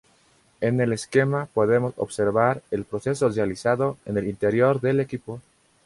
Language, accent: Spanish, Andino-Pacífico: Colombia, Perú, Ecuador, oeste de Bolivia y Venezuela andina